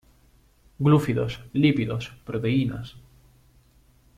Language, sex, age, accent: Spanish, male, 19-29, España: Centro-Sur peninsular (Madrid, Toledo, Castilla-La Mancha)